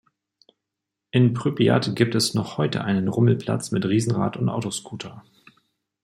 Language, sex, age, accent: German, male, 30-39, Deutschland Deutsch